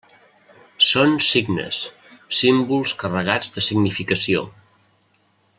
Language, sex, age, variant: Catalan, male, 60-69, Central